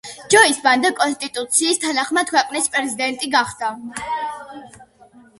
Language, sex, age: Georgian, female, under 19